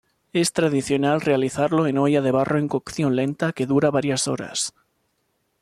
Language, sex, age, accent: Spanish, male, 19-29, España: Centro-Sur peninsular (Madrid, Toledo, Castilla-La Mancha)